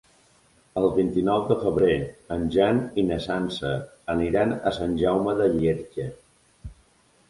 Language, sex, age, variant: Catalan, male, 30-39, Balear